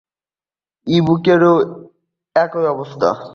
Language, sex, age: Bengali, male, 19-29